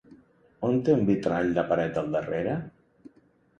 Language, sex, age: Catalan, male, 50-59